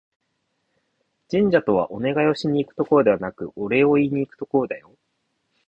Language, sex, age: Japanese, male, 19-29